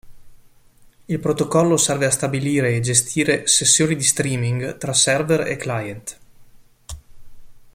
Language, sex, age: Italian, male, 40-49